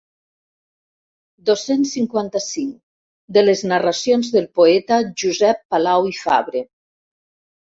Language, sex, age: Catalan, female, 60-69